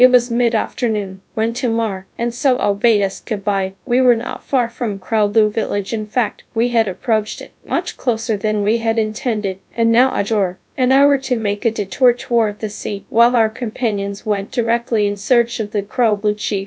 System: TTS, GradTTS